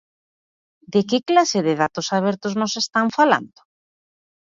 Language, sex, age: Galician, female, 40-49